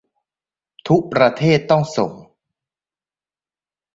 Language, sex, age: Thai, male, 19-29